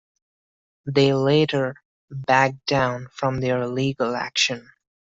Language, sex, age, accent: English, male, 19-29, India and South Asia (India, Pakistan, Sri Lanka)